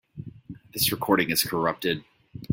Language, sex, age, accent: English, male, 30-39, United States English